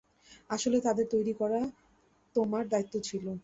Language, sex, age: Bengali, female, 19-29